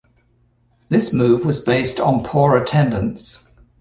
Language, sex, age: English, male, 60-69